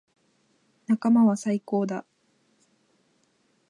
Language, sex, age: Japanese, female, 19-29